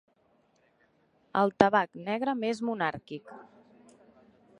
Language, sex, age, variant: Catalan, female, 19-29, Central